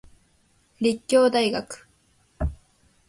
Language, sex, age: Japanese, female, under 19